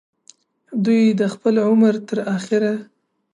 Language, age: Pashto, 19-29